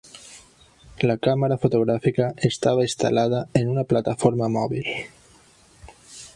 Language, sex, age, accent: Catalan, male, 40-49, valencià